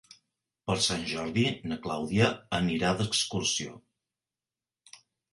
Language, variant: Catalan, Central